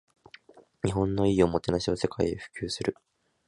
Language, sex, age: Japanese, male, 19-29